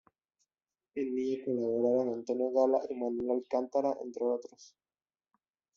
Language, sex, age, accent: Spanish, male, 19-29, México